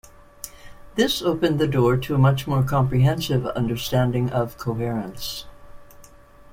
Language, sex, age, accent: English, female, 60-69, United States English